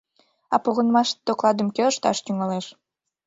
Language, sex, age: Mari, female, 19-29